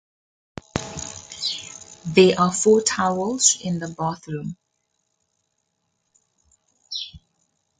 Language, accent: English, Southern African (South Africa, Zimbabwe, Namibia)